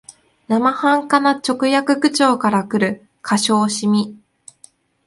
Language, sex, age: Japanese, female, 19-29